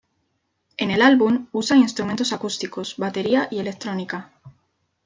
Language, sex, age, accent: Spanish, female, 19-29, España: Centro-Sur peninsular (Madrid, Toledo, Castilla-La Mancha)